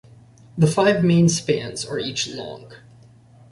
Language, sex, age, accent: English, male, 19-29, United States English